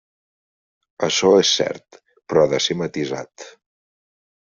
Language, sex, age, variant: Catalan, male, 19-29, Central